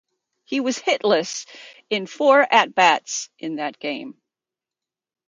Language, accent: English, United States English